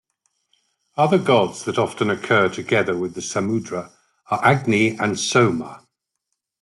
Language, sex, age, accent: English, male, 70-79, England English